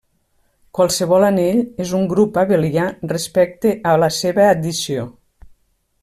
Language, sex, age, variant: Catalan, female, 50-59, Nord-Occidental